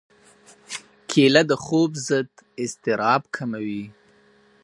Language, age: Pashto, 19-29